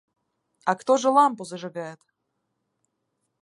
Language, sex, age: Russian, female, 19-29